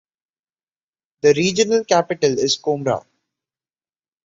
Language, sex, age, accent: English, male, under 19, India and South Asia (India, Pakistan, Sri Lanka)